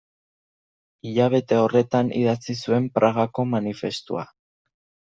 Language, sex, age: Basque, male, under 19